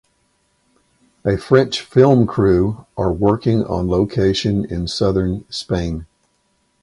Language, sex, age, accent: English, male, 60-69, United States English